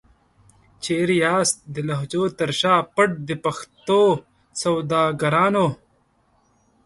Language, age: Pashto, 19-29